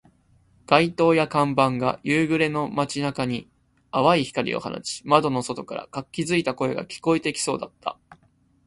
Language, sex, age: Japanese, male, 19-29